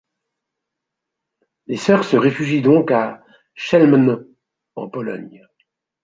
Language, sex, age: French, male, 60-69